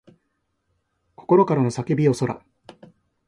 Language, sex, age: Japanese, male, 40-49